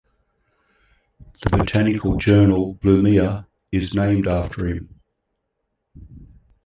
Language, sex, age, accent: English, male, 60-69, Australian English